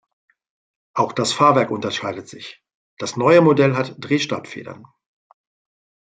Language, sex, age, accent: German, male, 50-59, Deutschland Deutsch